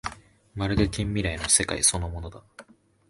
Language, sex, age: Japanese, male, 19-29